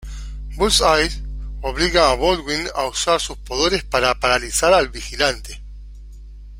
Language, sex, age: Spanish, male, 50-59